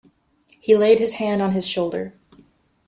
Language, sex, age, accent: English, female, 30-39, United States English